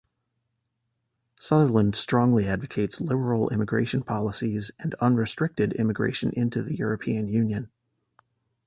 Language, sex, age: English, male, 40-49